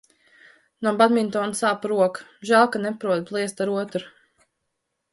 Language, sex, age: Latvian, female, 19-29